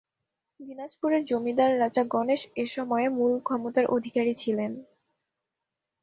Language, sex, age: Bengali, male, under 19